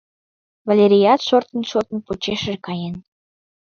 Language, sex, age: Mari, female, under 19